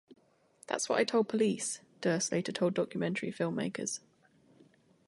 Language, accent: English, England English